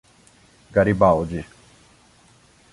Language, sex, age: Portuguese, male, 19-29